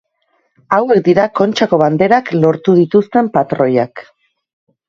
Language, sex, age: Basque, female, 40-49